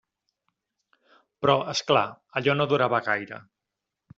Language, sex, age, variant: Catalan, male, 40-49, Central